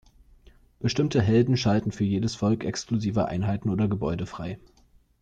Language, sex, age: German, male, 19-29